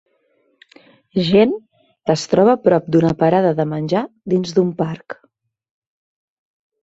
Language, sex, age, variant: Catalan, female, 30-39, Central